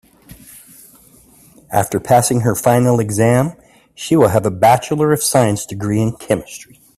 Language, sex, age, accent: English, male, 50-59, United States English